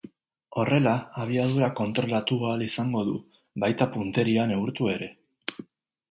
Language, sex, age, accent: Basque, male, 30-39, Mendebalekoa (Araba, Bizkaia, Gipuzkoako mendebaleko herri batzuk)